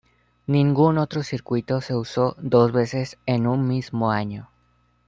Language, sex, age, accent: Spanish, male, 19-29, México